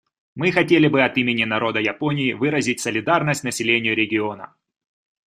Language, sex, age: Russian, male, 30-39